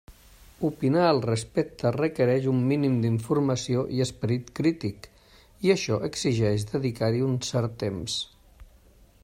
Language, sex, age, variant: Catalan, male, 60-69, Nord-Occidental